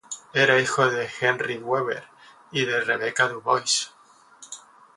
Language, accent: Spanish, España: Centro-Sur peninsular (Madrid, Toledo, Castilla-La Mancha)